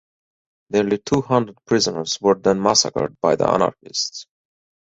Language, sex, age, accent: English, male, 40-49, United States English